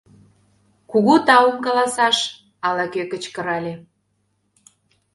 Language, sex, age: Mari, female, 30-39